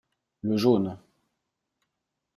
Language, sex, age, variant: French, male, 40-49, Français de métropole